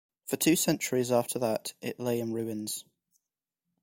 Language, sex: English, male